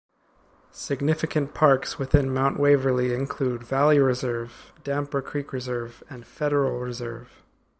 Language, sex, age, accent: English, male, 19-29, United States English